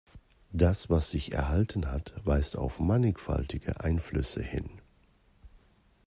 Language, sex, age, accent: German, male, 40-49, Deutschland Deutsch